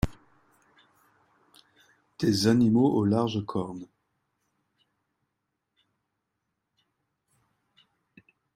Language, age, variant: French, 30-39, Français de métropole